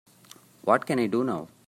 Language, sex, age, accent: English, male, 30-39, India and South Asia (India, Pakistan, Sri Lanka)